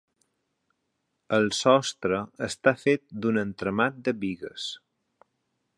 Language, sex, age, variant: Catalan, male, 40-49, Balear